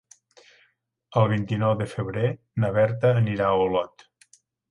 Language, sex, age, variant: Catalan, male, 60-69, Septentrional